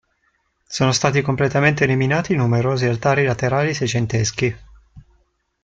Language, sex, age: Italian, male, 19-29